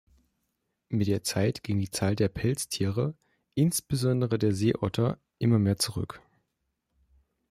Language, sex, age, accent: German, male, 19-29, Deutschland Deutsch